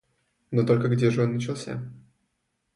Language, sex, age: Russian, male, 19-29